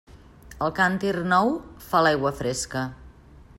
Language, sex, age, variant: Catalan, female, 50-59, Central